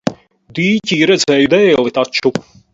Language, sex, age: Latvian, male, 50-59